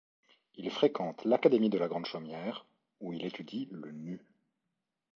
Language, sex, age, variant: French, male, 30-39, Français de métropole